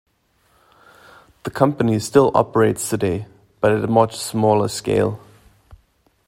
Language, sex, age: English, male, 30-39